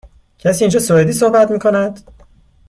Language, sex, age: Persian, male, 19-29